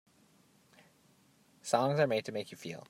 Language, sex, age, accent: English, male, 30-39, Canadian English